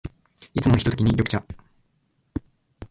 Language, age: Japanese, 19-29